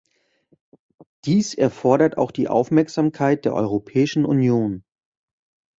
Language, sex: German, male